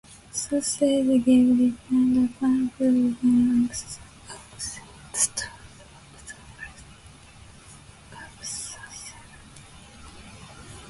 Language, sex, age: English, female, 19-29